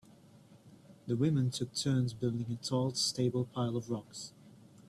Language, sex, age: English, male, 30-39